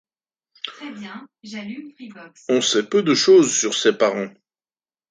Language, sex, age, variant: French, male, 60-69, Français de métropole